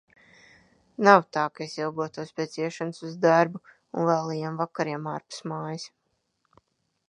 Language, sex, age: Latvian, female, 30-39